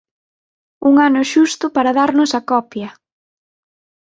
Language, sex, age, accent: Galician, female, 19-29, Atlántico (seseo e gheada); Normativo (estándar)